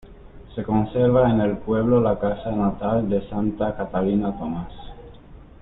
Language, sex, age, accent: Spanish, male, 30-39, España: Norte peninsular (Asturias, Castilla y León, Cantabria, País Vasco, Navarra, Aragón, La Rioja, Guadalajara, Cuenca)